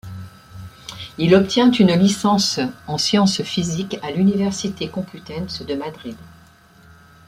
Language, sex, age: French, female, 60-69